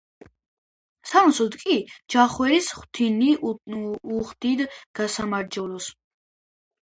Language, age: Georgian, under 19